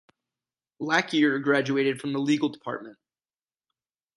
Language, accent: English, United States English